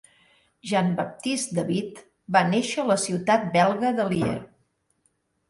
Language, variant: Catalan, Central